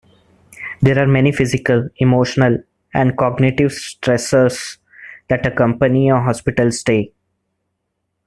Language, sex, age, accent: English, male, 19-29, India and South Asia (India, Pakistan, Sri Lanka)